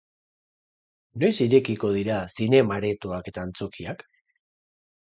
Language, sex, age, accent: Basque, male, 40-49, Mendebalekoa (Araba, Bizkaia, Gipuzkoako mendebaleko herri batzuk)